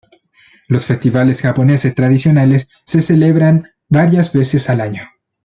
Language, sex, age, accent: Spanish, male, 19-29, Chileno: Chile, Cuyo